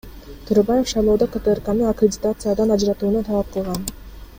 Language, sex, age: Kyrgyz, female, 19-29